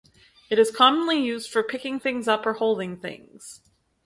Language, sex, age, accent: English, female, 30-39, Canadian English